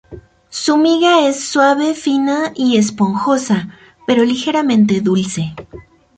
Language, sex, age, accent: Spanish, female, 40-49, México